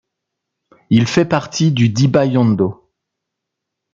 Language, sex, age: French, male, 40-49